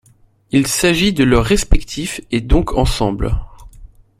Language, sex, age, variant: French, male, 19-29, Français de métropole